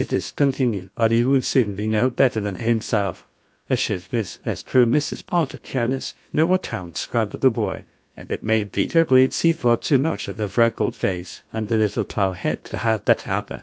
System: TTS, GlowTTS